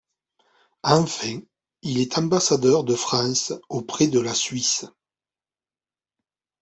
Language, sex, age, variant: French, male, 40-49, Français de métropole